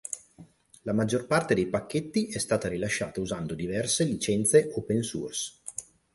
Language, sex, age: Italian, male, 30-39